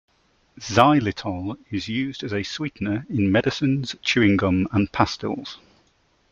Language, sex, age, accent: English, male, 40-49, England English